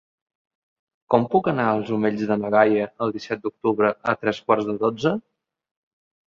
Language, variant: Catalan, Central